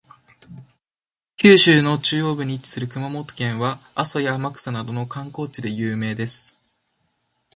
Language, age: Japanese, 19-29